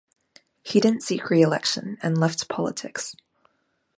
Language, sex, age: English, female, 19-29